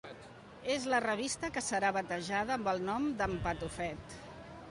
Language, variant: Catalan, Central